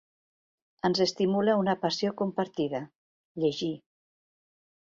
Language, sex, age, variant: Catalan, female, 50-59, Septentrional